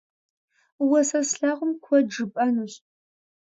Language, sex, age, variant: Kabardian, female, 40-49, Адыгэбзэ (Къэбэрдей, Кирил, Урысей)